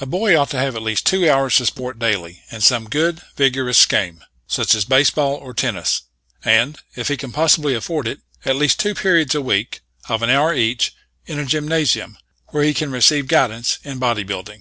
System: none